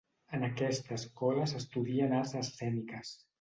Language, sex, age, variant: Catalan, male, 50-59, Central